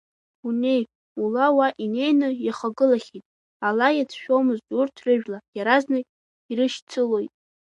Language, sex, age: Abkhazian, female, 19-29